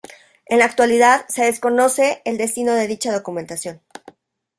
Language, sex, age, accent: Spanish, female, 40-49, México